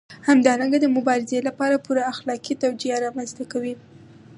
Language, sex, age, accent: Pashto, female, 19-29, معیاري پښتو